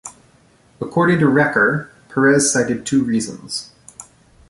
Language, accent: English, United States English